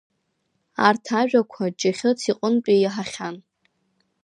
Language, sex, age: Abkhazian, female, under 19